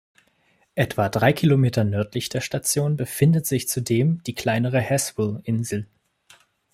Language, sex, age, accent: German, male, 19-29, Deutschland Deutsch